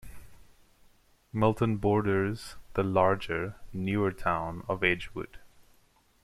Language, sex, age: English, male, 19-29